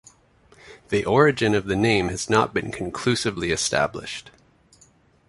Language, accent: English, Canadian English